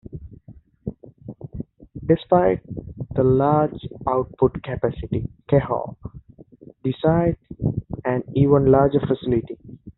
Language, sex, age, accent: English, male, 19-29, England English